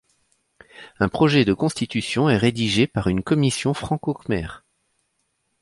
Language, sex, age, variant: French, male, 30-39, Français de métropole